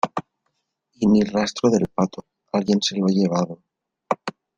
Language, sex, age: Spanish, male, 19-29